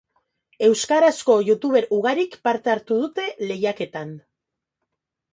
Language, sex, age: Basque, female, 40-49